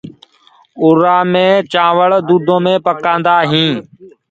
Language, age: Gurgula, 30-39